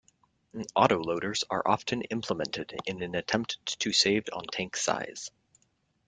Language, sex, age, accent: English, male, 30-39, United States English